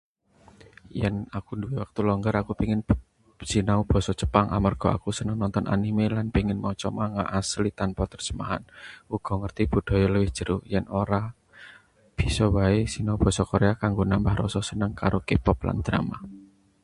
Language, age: Javanese, 30-39